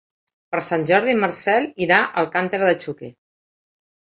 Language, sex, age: Catalan, female, 60-69